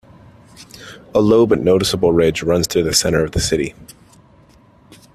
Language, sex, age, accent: English, male, 19-29, United States English